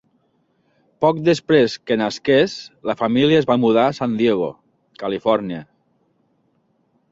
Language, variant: Catalan, Central